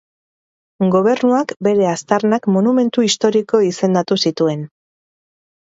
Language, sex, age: Basque, female, 30-39